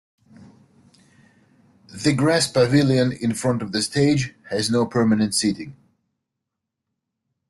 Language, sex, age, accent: English, male, 30-39, United States English